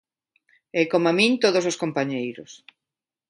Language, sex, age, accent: Galician, female, 50-59, Neofalante